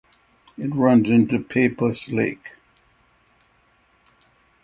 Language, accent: English, United States English